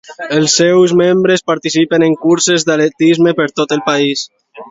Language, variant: Catalan, Alacantí